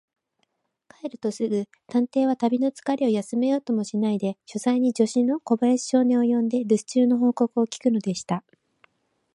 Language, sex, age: Japanese, female, 40-49